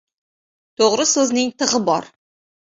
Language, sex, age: Uzbek, female, 30-39